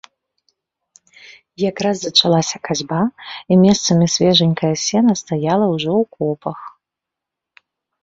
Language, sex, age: Belarusian, female, 30-39